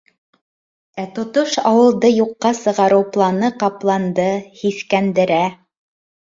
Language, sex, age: Bashkir, female, 19-29